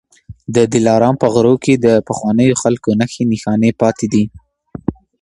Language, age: Pashto, under 19